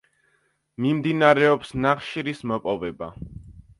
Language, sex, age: Georgian, male, under 19